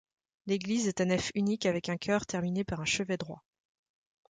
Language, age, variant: French, 30-39, Français de métropole